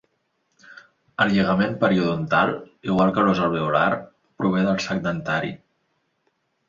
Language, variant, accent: Catalan, Central, central